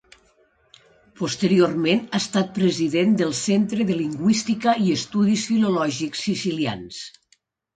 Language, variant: Catalan, Nord-Occidental